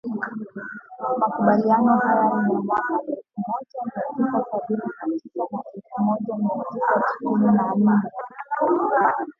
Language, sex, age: Swahili, female, 19-29